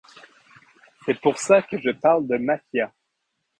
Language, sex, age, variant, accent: French, male, 30-39, Français d'Amérique du Nord, Français du Canada